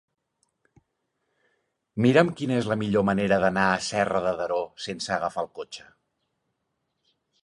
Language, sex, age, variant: Catalan, male, 40-49, Central